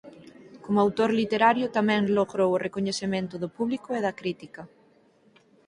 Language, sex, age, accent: Galician, female, 19-29, Atlántico (seseo e gheada)